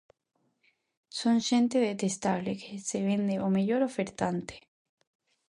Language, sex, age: Galician, female, 19-29